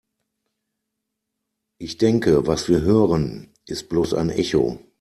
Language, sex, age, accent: German, male, 40-49, Deutschland Deutsch